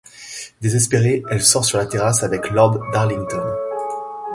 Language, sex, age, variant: French, male, 19-29, Français de métropole